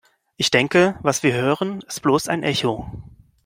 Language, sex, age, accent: German, male, 19-29, Deutschland Deutsch